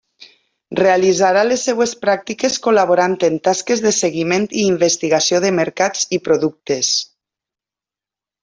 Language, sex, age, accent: Catalan, female, 50-59, valencià